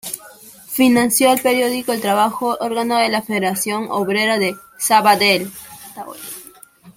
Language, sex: Spanish, female